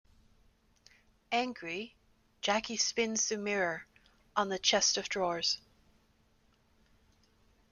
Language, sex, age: English, female, 30-39